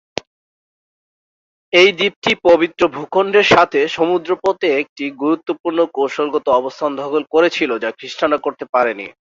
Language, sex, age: Bengali, male, 19-29